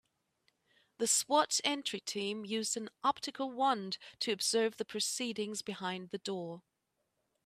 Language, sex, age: English, female, 40-49